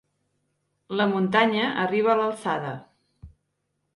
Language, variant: Catalan, Central